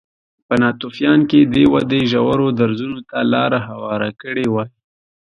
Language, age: Pashto, 19-29